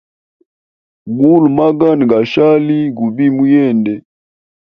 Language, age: Hemba, 30-39